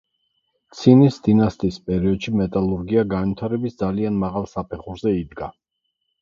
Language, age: Georgian, 50-59